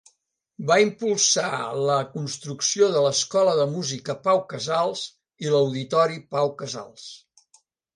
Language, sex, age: Catalan, male, 70-79